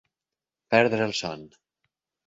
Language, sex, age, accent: Catalan, male, 40-49, valencià